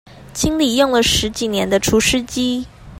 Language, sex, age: Chinese, female, 19-29